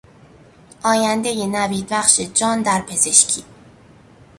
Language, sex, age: Persian, female, under 19